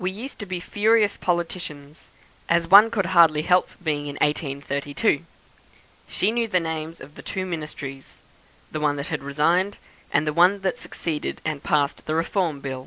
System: none